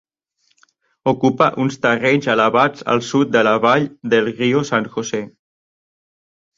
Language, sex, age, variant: Catalan, male, 30-39, Central